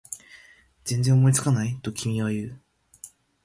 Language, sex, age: Japanese, male, 19-29